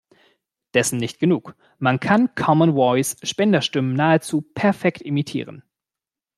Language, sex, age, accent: German, male, 19-29, Deutschland Deutsch